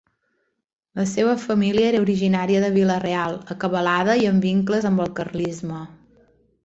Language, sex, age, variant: Catalan, female, 40-49, Balear